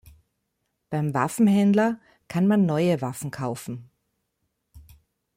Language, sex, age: German, female, 50-59